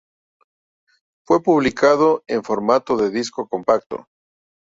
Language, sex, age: Spanish, male, 50-59